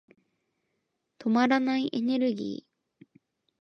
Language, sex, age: Japanese, female, 19-29